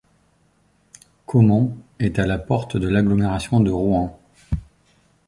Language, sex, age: French, male, 40-49